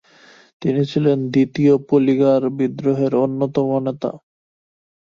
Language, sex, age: Bengali, male, 19-29